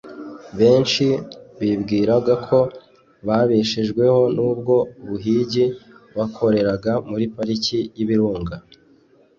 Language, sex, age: Kinyarwanda, male, 19-29